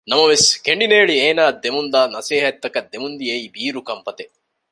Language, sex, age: Divehi, male, 19-29